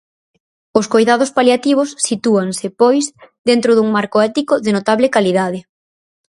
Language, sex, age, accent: Galician, female, under 19, Atlántico (seseo e gheada)